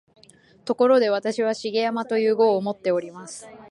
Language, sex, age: Japanese, female, under 19